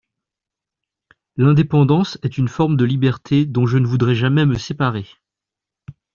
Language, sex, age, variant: French, male, 30-39, Français de métropole